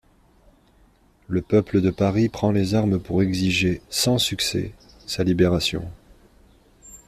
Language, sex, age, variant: French, male, 30-39, Français de métropole